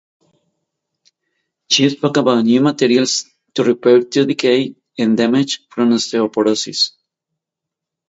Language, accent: English, Southern African (South Africa, Zimbabwe, Namibia)